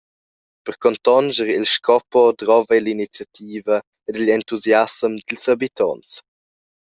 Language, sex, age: Romansh, male, under 19